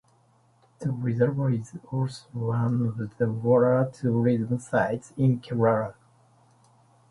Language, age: English, 50-59